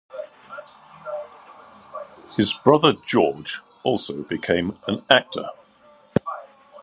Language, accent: English, England English